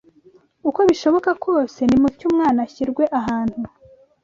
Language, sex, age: Kinyarwanda, female, 19-29